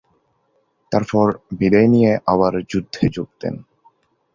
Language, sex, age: Bengali, male, 19-29